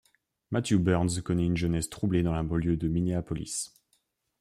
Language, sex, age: French, male, under 19